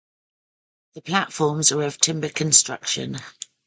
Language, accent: English, England English